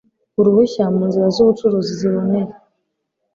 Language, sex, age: Kinyarwanda, female, 19-29